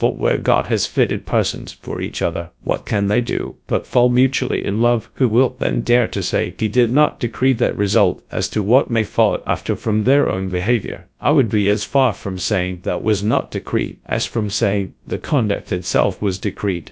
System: TTS, GradTTS